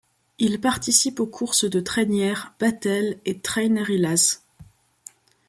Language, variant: French, Français de métropole